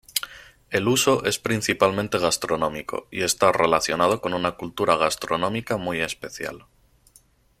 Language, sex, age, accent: Spanish, male, 19-29, España: Centro-Sur peninsular (Madrid, Toledo, Castilla-La Mancha)